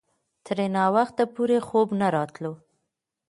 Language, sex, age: Pashto, female, 19-29